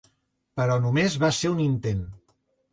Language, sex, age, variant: Catalan, male, 50-59, Central